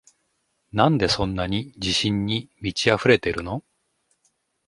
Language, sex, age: Japanese, male, 50-59